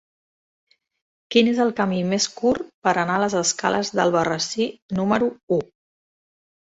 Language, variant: Catalan, Central